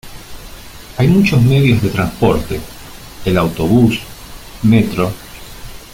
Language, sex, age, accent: Spanish, male, 50-59, Rioplatense: Argentina, Uruguay, este de Bolivia, Paraguay